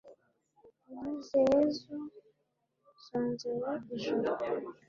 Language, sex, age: Kinyarwanda, female, 19-29